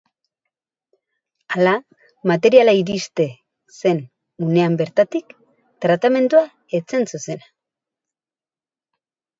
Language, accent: Basque, Mendebalekoa (Araba, Bizkaia, Gipuzkoako mendebaleko herri batzuk)